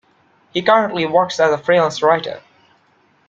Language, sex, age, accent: English, male, 19-29, India and South Asia (India, Pakistan, Sri Lanka)